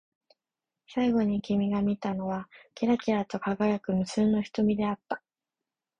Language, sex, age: Japanese, female, 19-29